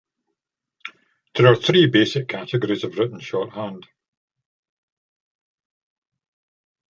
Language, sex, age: English, male, 60-69